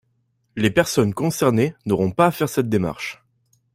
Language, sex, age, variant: French, male, 19-29, Français de métropole